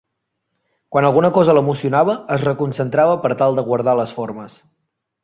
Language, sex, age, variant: Catalan, male, 19-29, Central